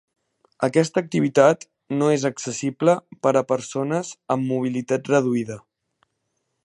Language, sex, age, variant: Catalan, male, under 19, Central